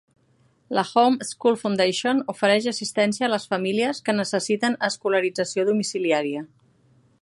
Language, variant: Catalan, Central